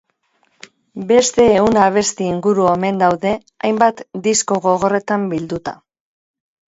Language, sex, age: Basque, female, 50-59